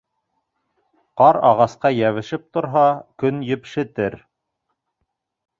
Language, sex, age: Bashkir, male, 30-39